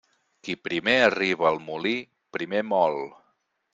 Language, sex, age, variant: Catalan, male, 40-49, Central